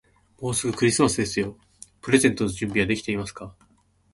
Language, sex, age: Japanese, male, 19-29